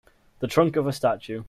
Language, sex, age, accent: English, male, under 19, England English